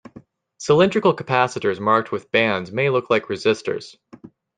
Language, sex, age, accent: English, female, 19-29, United States English